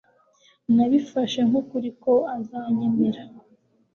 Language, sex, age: Kinyarwanda, female, 19-29